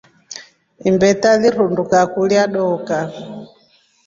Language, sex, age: Rombo, female, 40-49